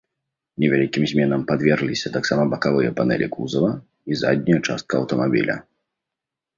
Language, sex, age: Belarusian, male, 19-29